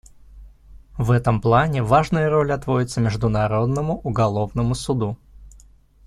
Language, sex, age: Russian, male, 30-39